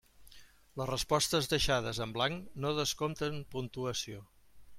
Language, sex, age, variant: Catalan, male, 50-59, Central